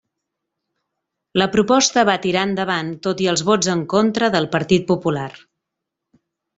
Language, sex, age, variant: Catalan, female, 40-49, Central